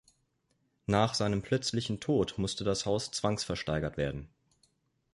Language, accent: German, Deutschland Deutsch